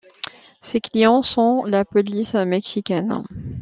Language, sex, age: French, female, 30-39